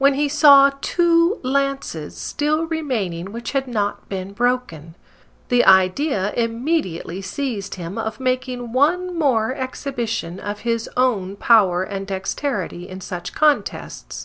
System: none